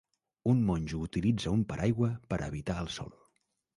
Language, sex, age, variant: Catalan, male, 40-49, Central